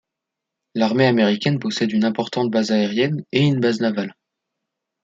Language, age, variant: French, 19-29, Français de métropole